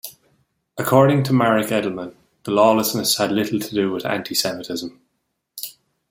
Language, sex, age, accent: English, male, 19-29, Irish English